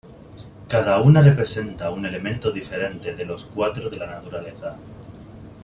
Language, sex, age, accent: Spanish, male, 19-29, España: Islas Canarias